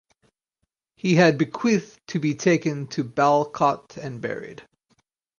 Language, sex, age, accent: English, male, 30-39, United States English